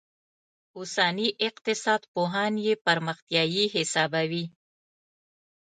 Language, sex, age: Pashto, female, 30-39